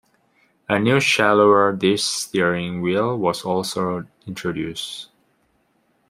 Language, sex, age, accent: English, male, 19-29, Singaporean English